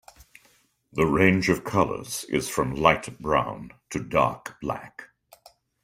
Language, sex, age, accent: English, male, 60-69, Canadian English